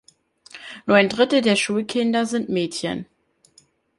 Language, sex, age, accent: German, male, under 19, Deutschland Deutsch